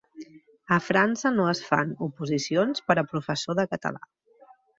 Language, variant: Catalan, Central